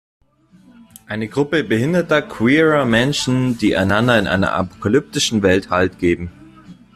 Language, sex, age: German, male, 19-29